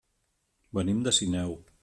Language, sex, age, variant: Catalan, male, 40-49, Central